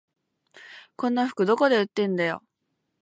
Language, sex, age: Japanese, female, 19-29